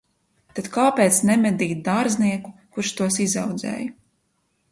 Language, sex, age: Latvian, female, 19-29